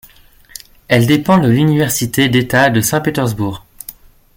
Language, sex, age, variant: French, male, 19-29, Français de métropole